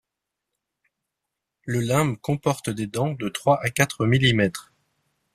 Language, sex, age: French, male, 40-49